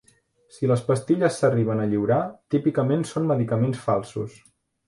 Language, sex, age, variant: Catalan, male, 19-29, Central